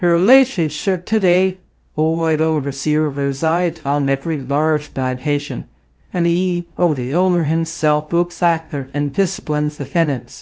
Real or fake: fake